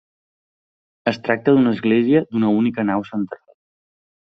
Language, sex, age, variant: Catalan, male, 19-29, Central